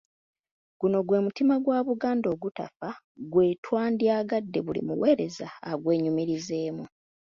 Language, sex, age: Ganda, female, 30-39